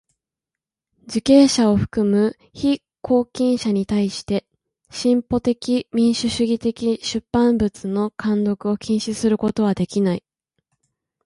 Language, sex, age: Japanese, female, 19-29